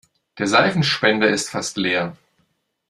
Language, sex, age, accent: German, male, 40-49, Deutschland Deutsch